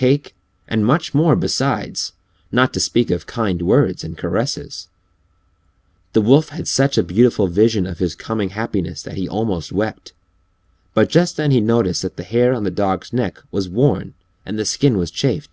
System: none